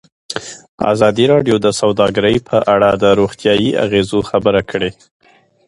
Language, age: Pashto, 30-39